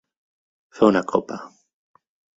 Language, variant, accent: Catalan, Central, central